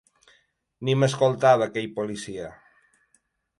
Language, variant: Catalan, Balear